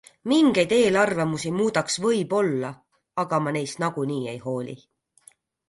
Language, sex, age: Estonian, female, 30-39